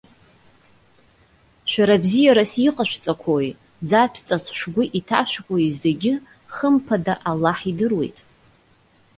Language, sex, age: Abkhazian, female, 30-39